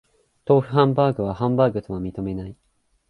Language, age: Japanese, 19-29